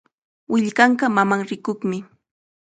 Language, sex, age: Chiquián Ancash Quechua, female, 19-29